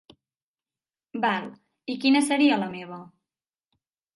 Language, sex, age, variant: Catalan, female, 19-29, Central